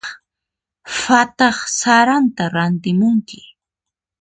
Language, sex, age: Puno Quechua, female, 30-39